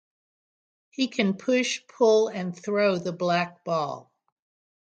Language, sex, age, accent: English, female, 60-69, United States English